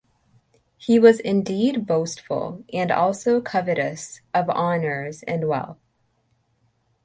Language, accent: English, United States English